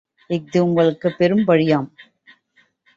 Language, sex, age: Tamil, female, 30-39